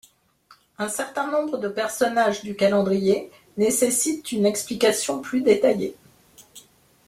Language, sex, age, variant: French, female, 50-59, Français de métropole